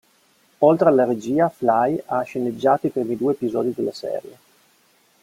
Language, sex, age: Italian, male, 50-59